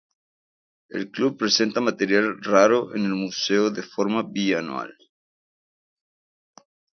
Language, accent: Spanish, México